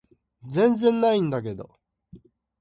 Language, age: Japanese, under 19